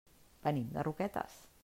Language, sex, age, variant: Catalan, female, 50-59, Central